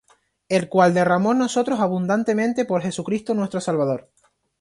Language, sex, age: Spanish, male, 19-29